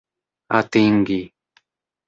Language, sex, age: Esperanto, male, 30-39